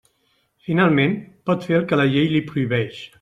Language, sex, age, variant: Catalan, male, 60-69, Central